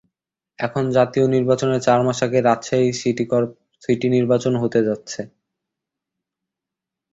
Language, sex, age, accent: Bengali, male, under 19, শুদ্ধ